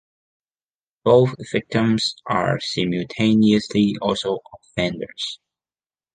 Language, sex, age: English, male, 19-29